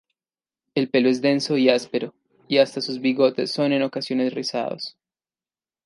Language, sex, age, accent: Spanish, male, 19-29, Andino-Pacífico: Colombia, Perú, Ecuador, oeste de Bolivia y Venezuela andina